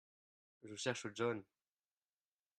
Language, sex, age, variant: French, male, 19-29, Français de métropole